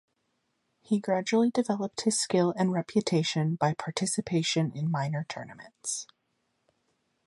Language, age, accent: English, 19-29, United States English